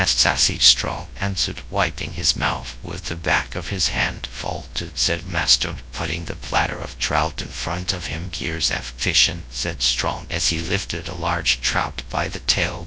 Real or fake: fake